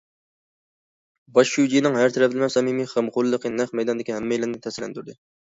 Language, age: Uyghur, 19-29